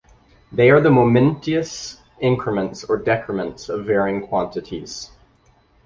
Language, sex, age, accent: English, male, 19-29, United States English